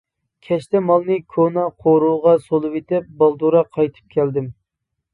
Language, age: Uyghur, 19-29